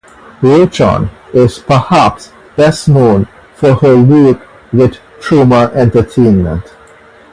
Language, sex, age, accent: English, male, 40-49, West Indies and Bermuda (Bahamas, Bermuda, Jamaica, Trinidad)